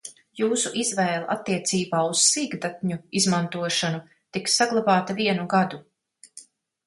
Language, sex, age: Latvian, female, 50-59